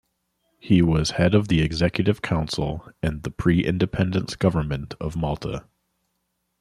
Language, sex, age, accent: English, male, 30-39, United States English